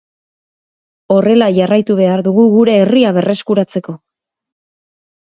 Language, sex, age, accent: Basque, female, 40-49, Erdialdekoa edo Nafarra (Gipuzkoa, Nafarroa)